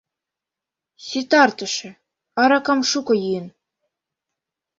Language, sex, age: Mari, female, under 19